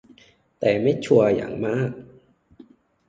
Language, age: Thai, 19-29